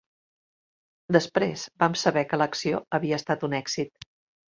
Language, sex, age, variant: Catalan, female, 50-59, Central